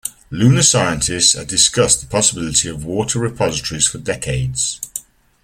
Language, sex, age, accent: English, male, 50-59, England English